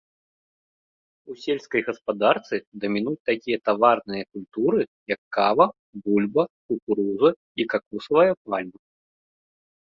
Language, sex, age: Belarusian, male, 19-29